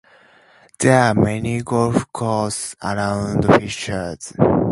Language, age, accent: English, 19-29, United States English